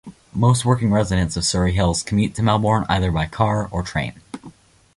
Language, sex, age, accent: English, male, under 19, Canadian English